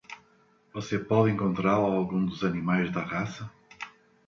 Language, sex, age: Portuguese, male, 50-59